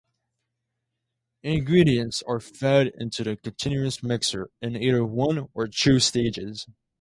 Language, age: English, under 19